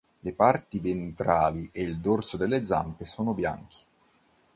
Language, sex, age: Italian, male, 30-39